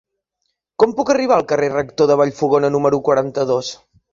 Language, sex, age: Catalan, male, 30-39